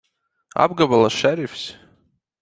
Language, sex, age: Latvian, male, 19-29